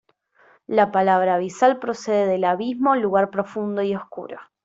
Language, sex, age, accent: Spanish, female, 19-29, Rioplatense: Argentina, Uruguay, este de Bolivia, Paraguay